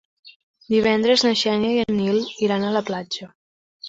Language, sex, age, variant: Catalan, female, 19-29, Central